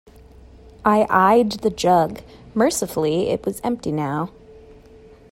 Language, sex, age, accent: English, female, 19-29, United States English